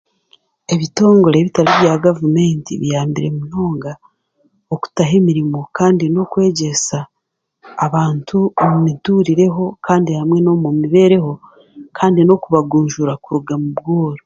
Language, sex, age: Chiga, female, 40-49